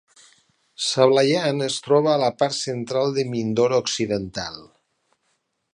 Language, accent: Catalan, valencià